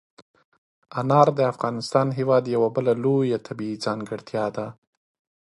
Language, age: Pashto, 30-39